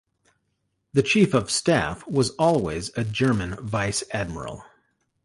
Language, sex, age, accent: English, male, 40-49, United States English